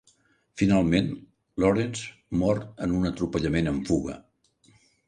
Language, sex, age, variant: Catalan, male, 70-79, Central